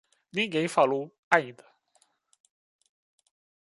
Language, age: Portuguese, 19-29